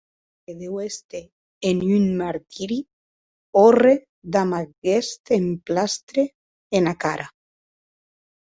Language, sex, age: Occitan, female, 40-49